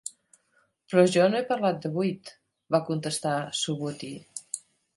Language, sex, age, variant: Catalan, female, 50-59, Nord-Occidental